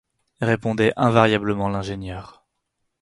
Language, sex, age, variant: French, male, 19-29, Français de métropole